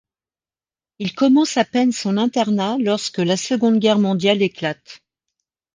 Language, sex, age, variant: French, female, 50-59, Français de métropole